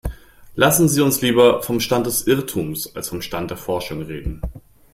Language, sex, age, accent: German, male, 19-29, Deutschland Deutsch